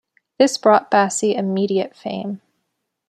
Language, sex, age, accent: English, female, 19-29, United States English